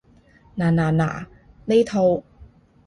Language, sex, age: Cantonese, female, 30-39